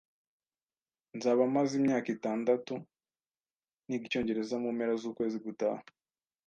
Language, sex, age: Kinyarwanda, male, 19-29